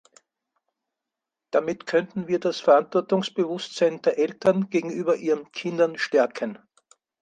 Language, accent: German, Österreichisches Deutsch